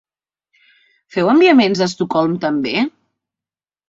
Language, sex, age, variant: Catalan, female, 50-59, Central